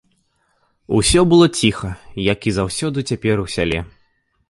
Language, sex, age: Belarusian, male, 19-29